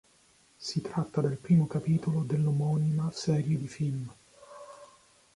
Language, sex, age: Italian, male, 40-49